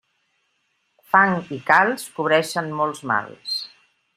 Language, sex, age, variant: Catalan, female, 60-69, Central